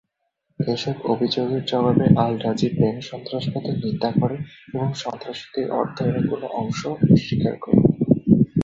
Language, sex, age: Bengali, male, 19-29